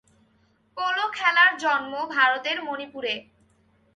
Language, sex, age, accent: Bengali, female, 19-29, Bangla